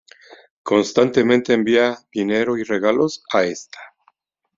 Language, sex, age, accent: Spanish, male, 40-49, México